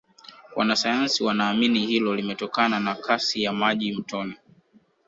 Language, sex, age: Swahili, male, 19-29